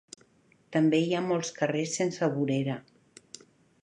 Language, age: Catalan, 50-59